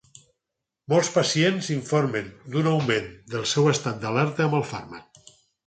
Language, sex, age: Catalan, male, 60-69